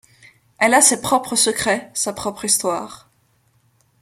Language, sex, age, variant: French, female, 19-29, Français de métropole